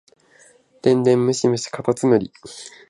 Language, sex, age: Japanese, male, 19-29